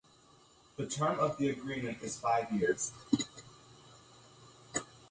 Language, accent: English, United States English